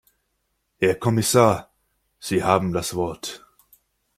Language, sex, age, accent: German, male, 19-29, Deutschland Deutsch